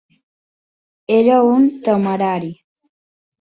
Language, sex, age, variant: Catalan, female, 40-49, Central